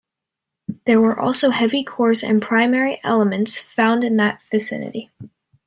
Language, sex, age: English, female, under 19